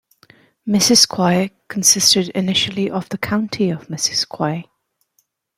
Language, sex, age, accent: English, female, 40-49, England English